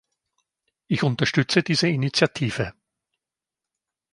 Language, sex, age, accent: German, male, 50-59, Österreichisches Deutsch